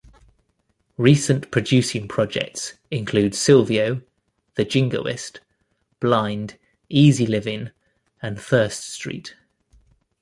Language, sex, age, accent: English, male, 30-39, England English